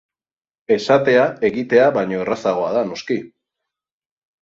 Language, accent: Basque, Erdialdekoa edo Nafarra (Gipuzkoa, Nafarroa)